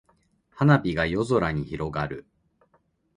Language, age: Japanese, 40-49